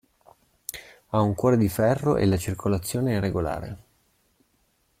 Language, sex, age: Italian, male, 30-39